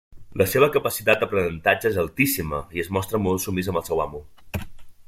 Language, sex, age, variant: Catalan, male, 30-39, Central